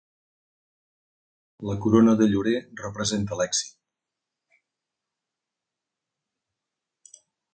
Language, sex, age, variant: Catalan, male, 50-59, Septentrional